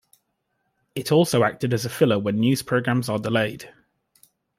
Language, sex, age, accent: English, male, 19-29, England English